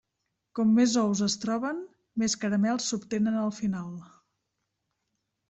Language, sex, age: Catalan, female, 90+